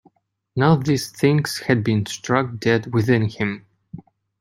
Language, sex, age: English, male, 30-39